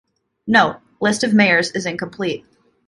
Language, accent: English, United States English